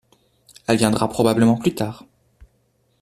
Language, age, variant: French, 19-29, Français de métropole